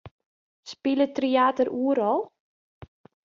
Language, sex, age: Western Frisian, female, 30-39